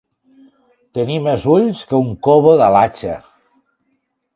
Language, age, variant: Catalan, 60-69, Tortosí